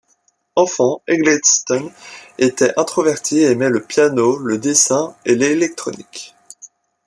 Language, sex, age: French, male, under 19